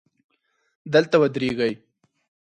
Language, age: Pashto, 19-29